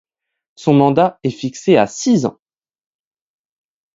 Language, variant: French, Français de métropole